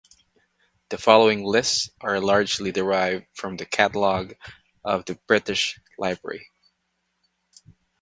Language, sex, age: English, male, 19-29